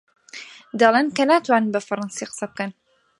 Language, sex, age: Central Kurdish, female, 19-29